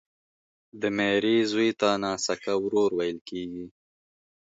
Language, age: Pashto, 19-29